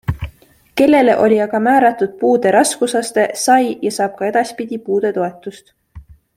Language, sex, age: Estonian, female, 19-29